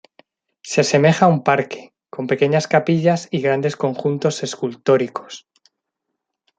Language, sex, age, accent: Spanish, male, 40-49, España: Centro-Sur peninsular (Madrid, Toledo, Castilla-La Mancha)